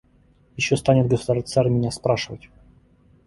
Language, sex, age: Russian, male, 30-39